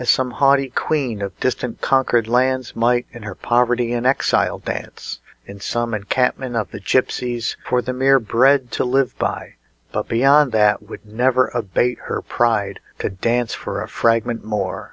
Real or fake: real